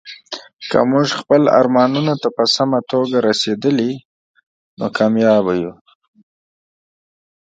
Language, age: Pashto, 30-39